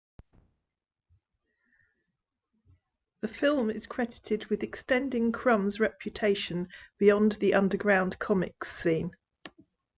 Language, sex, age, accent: English, female, 60-69, England English